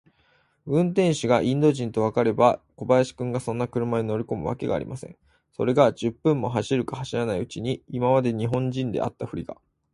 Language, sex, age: Japanese, male, 19-29